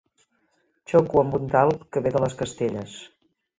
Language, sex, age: Catalan, female, 60-69